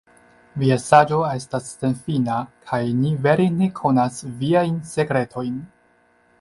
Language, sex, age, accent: Esperanto, male, 30-39, Internacia